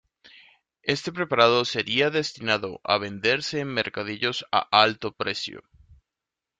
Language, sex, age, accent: Spanish, male, 30-39, Caribe: Cuba, Venezuela, Puerto Rico, República Dominicana, Panamá, Colombia caribeña, México caribeño, Costa del golfo de México